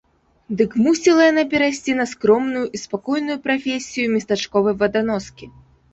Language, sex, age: Belarusian, female, under 19